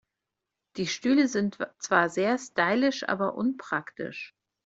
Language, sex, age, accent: German, female, 30-39, Deutschland Deutsch